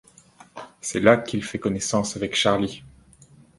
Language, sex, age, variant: French, male, 30-39, Français de métropole